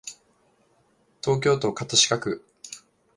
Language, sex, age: Japanese, male, 19-29